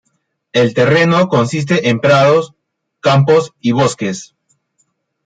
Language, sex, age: Spanish, male, 30-39